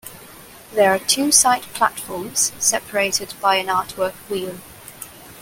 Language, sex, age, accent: English, female, 19-29, England English